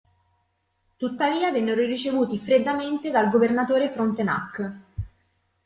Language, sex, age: Italian, female, 30-39